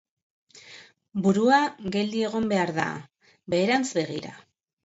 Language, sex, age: Basque, female, 40-49